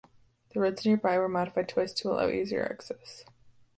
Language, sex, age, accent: English, female, under 19, United States English